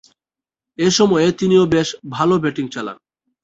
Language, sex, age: Bengali, male, 19-29